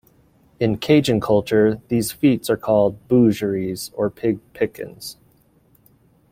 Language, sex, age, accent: English, male, 30-39, United States English